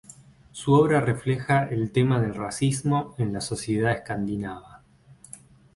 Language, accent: Spanish, Rioplatense: Argentina, Uruguay, este de Bolivia, Paraguay